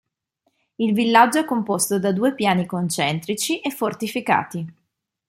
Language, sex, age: Italian, female, 30-39